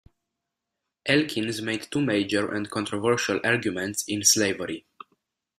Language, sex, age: English, male, under 19